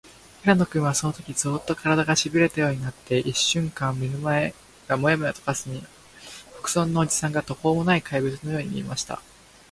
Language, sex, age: Japanese, male, 19-29